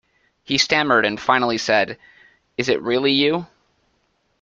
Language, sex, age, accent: English, male, 19-29, United States English